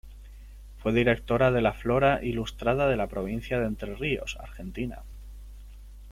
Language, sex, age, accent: Spanish, male, 19-29, España: Sur peninsular (Andalucia, Extremadura, Murcia)